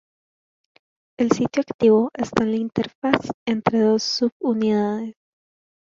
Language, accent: Spanish, América central